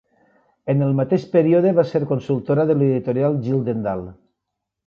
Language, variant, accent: Catalan, Valencià meridional, valencià